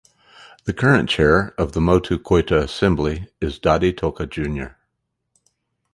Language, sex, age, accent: English, male, 50-59, United States English